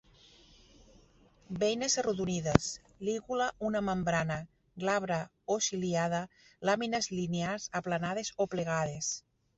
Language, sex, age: Catalan, female, 50-59